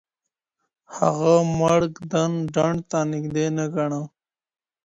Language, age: Pashto, 19-29